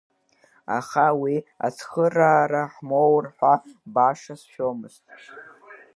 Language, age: Abkhazian, under 19